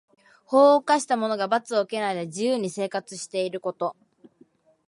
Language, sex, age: Japanese, female, 19-29